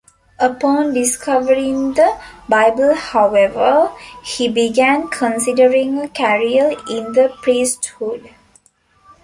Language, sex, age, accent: English, female, 19-29, India and South Asia (India, Pakistan, Sri Lanka)